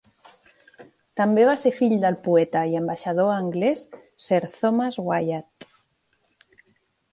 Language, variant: Catalan, Central